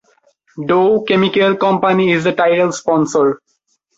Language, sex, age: English, male, 19-29